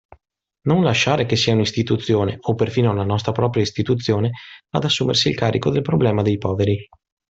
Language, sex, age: Italian, male, 30-39